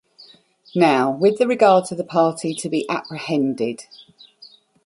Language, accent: English, England English